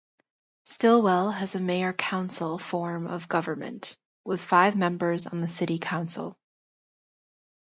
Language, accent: English, United States English